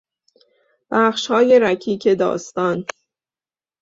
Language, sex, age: Persian, female, 30-39